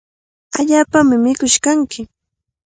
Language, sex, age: Cajatambo North Lima Quechua, female, 30-39